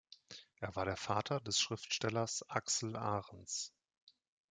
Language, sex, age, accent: German, male, 30-39, Deutschland Deutsch